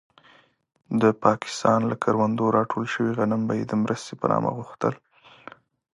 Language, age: Pashto, 19-29